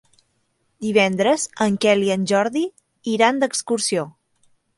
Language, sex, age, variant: Catalan, female, 19-29, Central